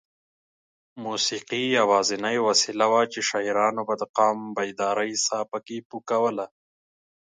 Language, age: Pashto, 30-39